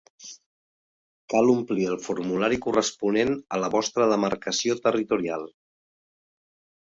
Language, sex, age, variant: Catalan, male, 50-59, Central